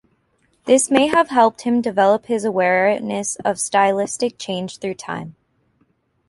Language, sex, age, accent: English, female, 19-29, United States English